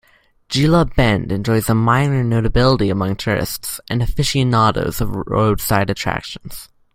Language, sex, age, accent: English, male, under 19, United States English